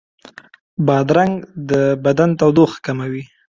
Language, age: Pashto, 19-29